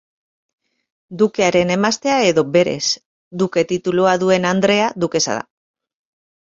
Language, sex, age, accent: Basque, female, 50-59, Mendebalekoa (Araba, Bizkaia, Gipuzkoako mendebaleko herri batzuk)